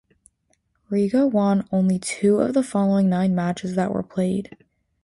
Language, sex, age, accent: English, female, under 19, United States English